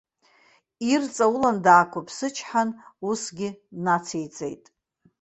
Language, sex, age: Abkhazian, female, 50-59